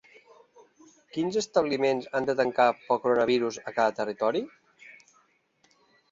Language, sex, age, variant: Catalan, male, 40-49, Central